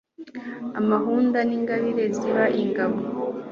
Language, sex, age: Kinyarwanda, female, 19-29